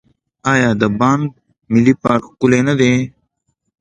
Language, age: Pashto, 19-29